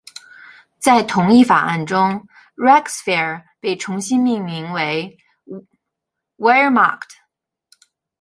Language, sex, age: Chinese, female, 40-49